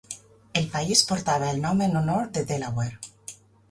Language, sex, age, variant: Catalan, female, 40-49, Nord-Occidental